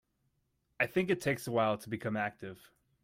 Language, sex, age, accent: English, male, 19-29, United States English